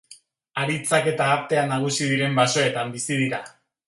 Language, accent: Basque, Erdialdekoa edo Nafarra (Gipuzkoa, Nafarroa)